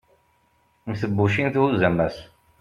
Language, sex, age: Kabyle, male, 40-49